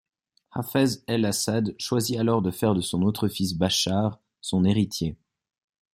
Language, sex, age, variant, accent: French, male, 19-29, Français d'Europe, Français de Suisse